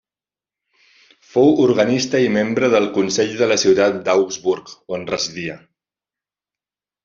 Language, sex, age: Catalan, male, 50-59